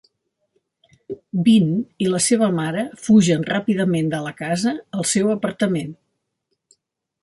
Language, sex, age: Catalan, female, 70-79